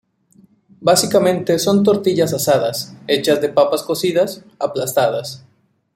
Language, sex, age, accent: Spanish, male, 19-29, México